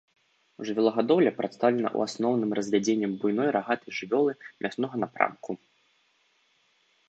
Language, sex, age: Belarusian, male, 19-29